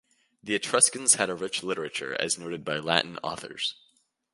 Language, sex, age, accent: English, male, under 19, United States English